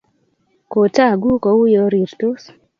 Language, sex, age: Kalenjin, female, 19-29